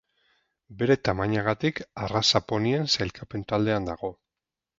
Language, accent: Basque, Mendebalekoa (Araba, Bizkaia, Gipuzkoako mendebaleko herri batzuk)